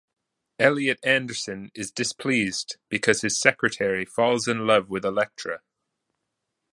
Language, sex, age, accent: English, male, 30-39, United States English